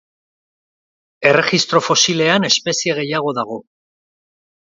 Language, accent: Basque, Erdialdekoa edo Nafarra (Gipuzkoa, Nafarroa)